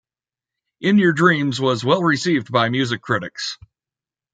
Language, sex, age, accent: English, male, 30-39, United States English